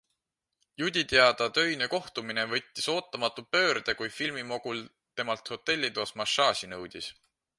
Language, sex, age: Estonian, male, 19-29